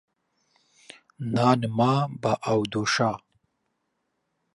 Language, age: Pashto, 30-39